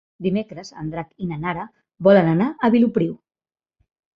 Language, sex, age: Catalan, female, 40-49